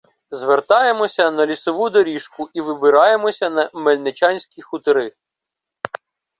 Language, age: Ukrainian, 19-29